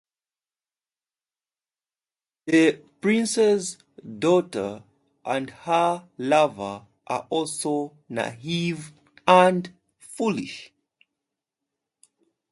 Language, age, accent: English, 19-29, United States English; England English